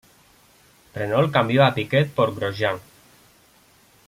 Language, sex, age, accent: Spanish, male, 19-29, España: Centro-Sur peninsular (Madrid, Toledo, Castilla-La Mancha)